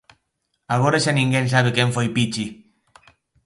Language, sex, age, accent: Galician, male, 30-39, Oriental (común en zona oriental)